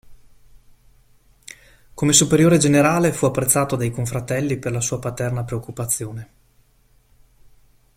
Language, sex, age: Italian, male, 40-49